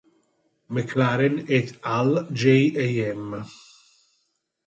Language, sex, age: Italian, male, 30-39